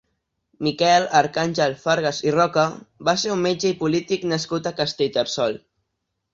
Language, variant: Catalan, Central